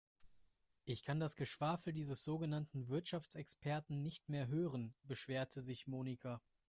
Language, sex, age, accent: German, male, 30-39, Deutschland Deutsch